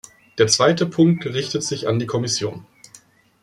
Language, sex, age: German, male, 30-39